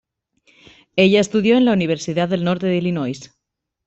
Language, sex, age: Spanish, female, 30-39